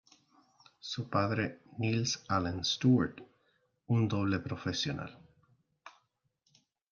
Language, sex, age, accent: Spanish, male, 40-49, México